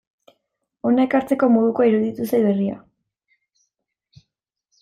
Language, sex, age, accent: Basque, female, 19-29, Erdialdekoa edo Nafarra (Gipuzkoa, Nafarroa)